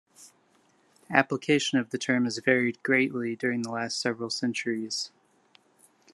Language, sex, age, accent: English, male, 19-29, United States English